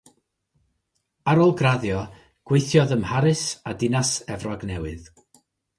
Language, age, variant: Welsh, 60-69, North-Eastern Welsh